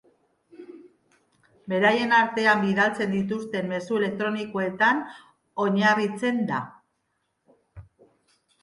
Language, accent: Basque, Mendebalekoa (Araba, Bizkaia, Gipuzkoako mendebaleko herri batzuk)